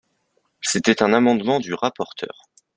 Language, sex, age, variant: French, male, under 19, Français de métropole